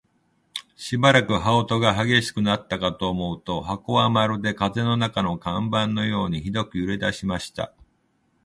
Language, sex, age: Japanese, male, 50-59